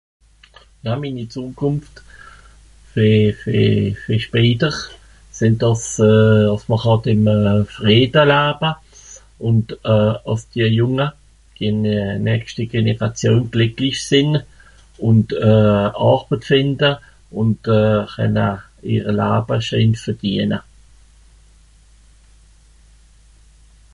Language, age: Swiss German, 50-59